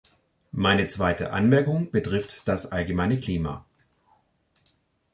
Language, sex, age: German, male, 50-59